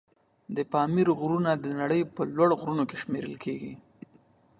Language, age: Pashto, 30-39